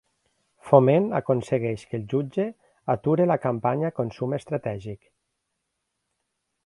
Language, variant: Catalan, Nord-Occidental